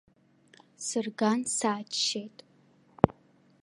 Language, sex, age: Abkhazian, female, under 19